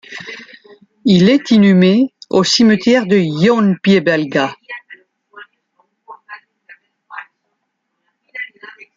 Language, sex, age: French, female, 50-59